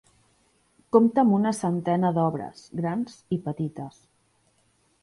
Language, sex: Catalan, female